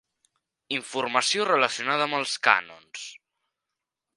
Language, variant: Catalan, Central